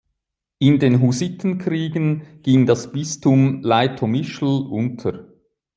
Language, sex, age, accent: German, male, 40-49, Schweizerdeutsch